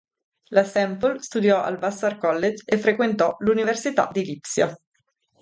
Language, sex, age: Italian, female, 30-39